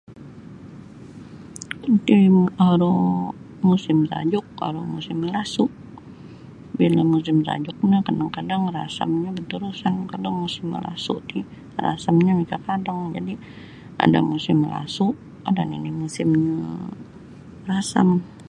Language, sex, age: Sabah Bisaya, female, 60-69